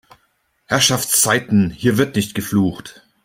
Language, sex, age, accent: German, male, 40-49, Deutschland Deutsch